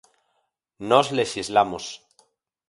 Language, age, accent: Galician, 40-49, Normativo (estándar)